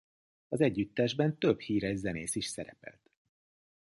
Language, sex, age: Hungarian, male, 40-49